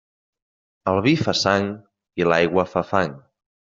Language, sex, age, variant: Catalan, male, 19-29, Nord-Occidental